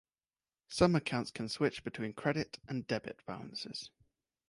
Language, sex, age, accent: English, male, under 19, England English